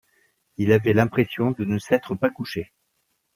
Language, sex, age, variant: French, male, 40-49, Français de métropole